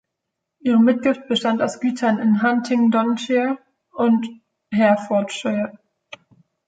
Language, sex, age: German, female, 19-29